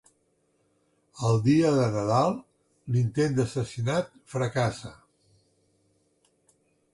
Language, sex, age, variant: Catalan, male, 60-69, Central